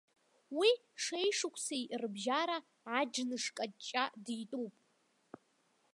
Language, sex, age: Abkhazian, female, under 19